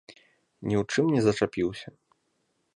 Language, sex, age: Belarusian, male, 30-39